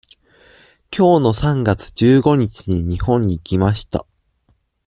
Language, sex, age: Japanese, male, 19-29